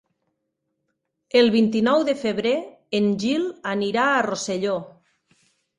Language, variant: Catalan, Nord-Occidental